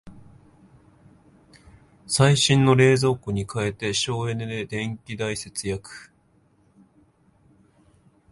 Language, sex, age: Japanese, male, 19-29